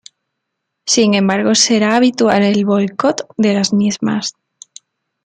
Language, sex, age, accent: Spanish, female, 19-29, España: Sur peninsular (Andalucia, Extremadura, Murcia)